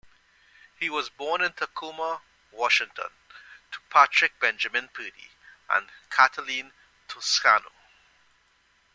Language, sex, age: English, male, 40-49